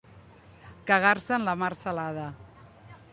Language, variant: Catalan, Central